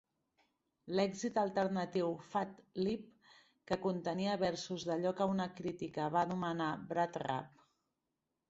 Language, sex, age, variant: Catalan, female, 30-39, Central